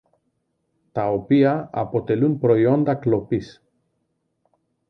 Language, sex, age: Greek, male, 40-49